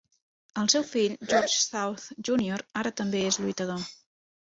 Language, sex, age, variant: Catalan, female, 30-39, Central